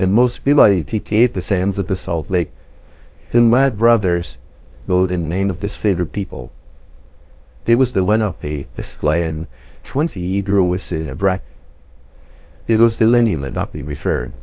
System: TTS, VITS